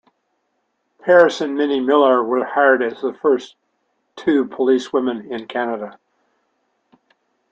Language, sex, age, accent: English, male, 70-79, Canadian English